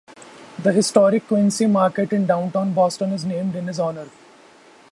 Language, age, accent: English, 19-29, India and South Asia (India, Pakistan, Sri Lanka)